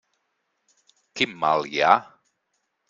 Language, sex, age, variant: Catalan, male, 40-49, Central